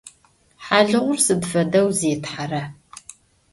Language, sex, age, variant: Adyghe, female, 50-59, Адыгабзэ (Кирил, пстэумэ зэдыряе)